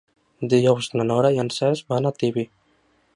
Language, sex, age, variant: Catalan, male, 19-29, Central